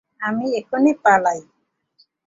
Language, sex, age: Bengali, female, 50-59